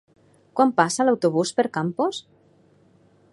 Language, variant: Catalan, Central